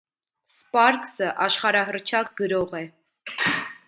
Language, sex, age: Armenian, female, 19-29